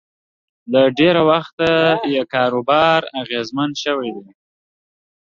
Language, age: Pashto, 19-29